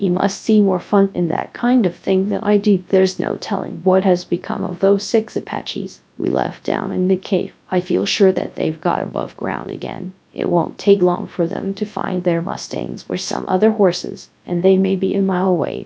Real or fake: fake